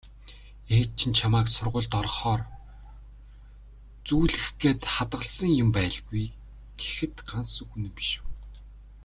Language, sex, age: Mongolian, male, 19-29